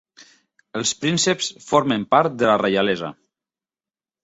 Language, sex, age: Catalan, male, 40-49